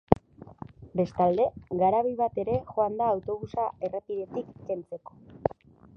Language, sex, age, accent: Basque, female, 30-39, Erdialdekoa edo Nafarra (Gipuzkoa, Nafarroa)